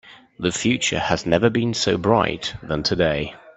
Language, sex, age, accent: English, male, 30-39, England English